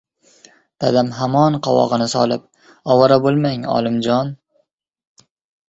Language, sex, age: Uzbek, male, under 19